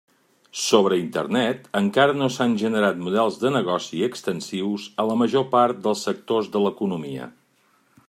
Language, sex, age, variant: Catalan, male, 50-59, Central